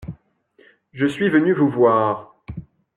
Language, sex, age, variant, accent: French, male, 19-29, Français d'Amérique du Nord, Français du Canada